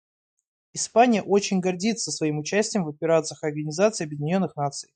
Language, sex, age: Russian, male, 19-29